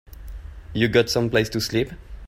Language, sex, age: English, male, 19-29